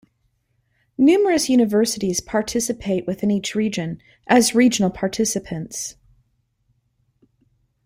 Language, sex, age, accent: English, female, 50-59, United States English